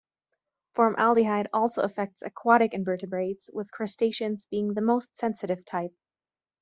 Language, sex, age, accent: English, female, 19-29, United States English